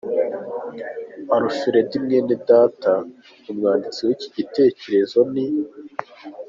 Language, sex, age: Kinyarwanda, male, 19-29